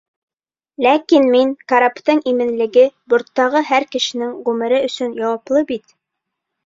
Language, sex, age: Bashkir, female, under 19